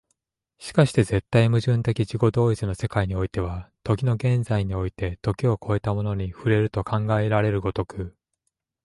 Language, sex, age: Japanese, male, 30-39